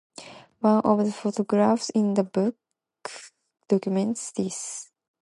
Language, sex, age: English, female, 19-29